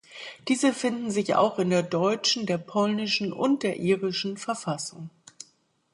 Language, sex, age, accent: German, female, 50-59, Deutschland Deutsch